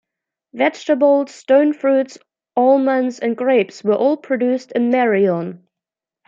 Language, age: English, 19-29